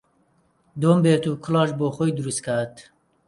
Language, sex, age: Central Kurdish, male, 30-39